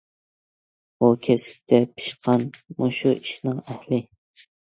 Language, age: Uyghur, 19-29